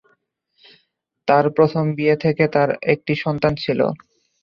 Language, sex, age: Bengali, male, under 19